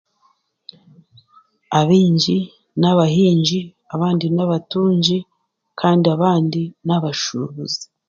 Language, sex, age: Chiga, female, 40-49